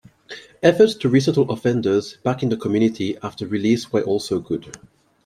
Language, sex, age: English, male, 19-29